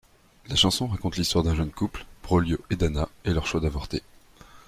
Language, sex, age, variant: French, male, 19-29, Français de métropole